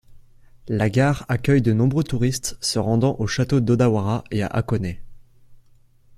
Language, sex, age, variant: French, male, under 19, Français de métropole